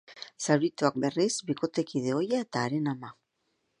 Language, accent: Basque, Erdialdekoa edo Nafarra (Gipuzkoa, Nafarroa)